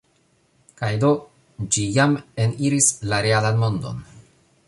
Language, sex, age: Esperanto, male, 40-49